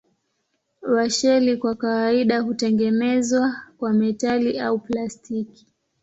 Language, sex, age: Swahili, female, 19-29